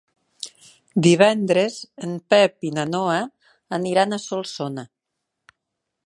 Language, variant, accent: Catalan, Nord-Occidental, nord-occidental